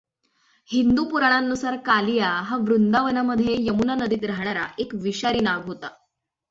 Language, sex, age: Marathi, female, 19-29